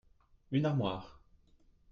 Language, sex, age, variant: French, male, 30-39, Français de métropole